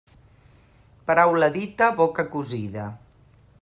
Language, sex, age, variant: Catalan, female, 50-59, Central